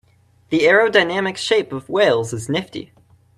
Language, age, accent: English, 19-29, United States English